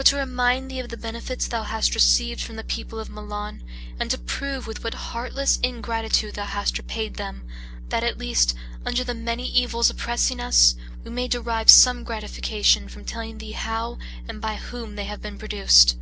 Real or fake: real